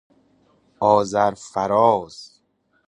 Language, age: Persian, 30-39